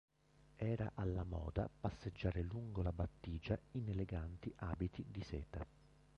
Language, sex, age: Italian, male, 50-59